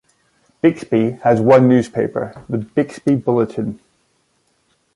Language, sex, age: English, male, 50-59